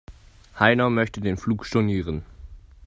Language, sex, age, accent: German, male, under 19, Deutschland Deutsch